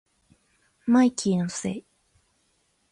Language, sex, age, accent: Japanese, female, 19-29, 標準